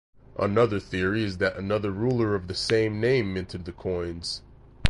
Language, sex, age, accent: English, male, 40-49, United States English